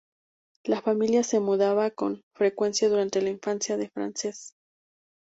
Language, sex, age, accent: Spanish, female, 30-39, México